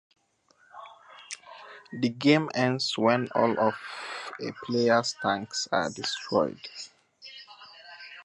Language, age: English, 19-29